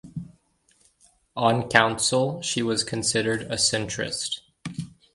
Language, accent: English, United States English